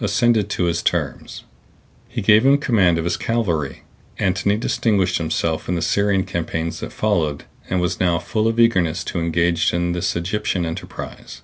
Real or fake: real